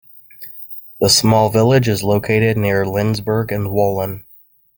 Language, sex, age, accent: English, male, 30-39, United States English